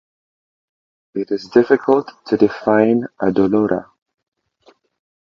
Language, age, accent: English, 30-39, Filipino